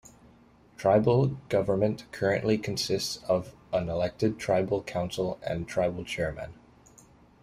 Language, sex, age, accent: English, male, 19-29, Canadian English